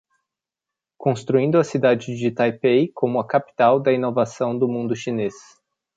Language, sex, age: Portuguese, male, 19-29